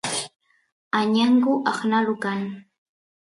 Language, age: Santiago del Estero Quichua, 30-39